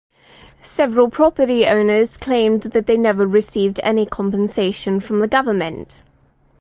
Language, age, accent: English, 30-39, United States English; England English